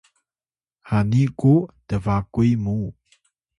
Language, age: Atayal, 30-39